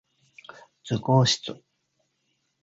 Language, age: Japanese, 50-59